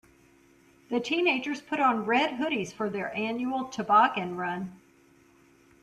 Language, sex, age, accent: English, female, 50-59, United States English